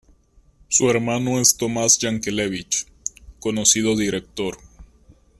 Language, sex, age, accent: Spanish, male, 19-29, México